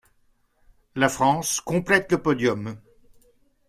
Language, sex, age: French, male, 60-69